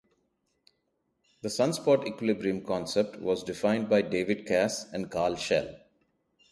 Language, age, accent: English, 30-39, India and South Asia (India, Pakistan, Sri Lanka)